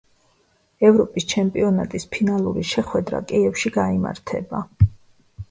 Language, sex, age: Georgian, female, 40-49